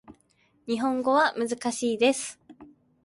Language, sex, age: Japanese, female, 19-29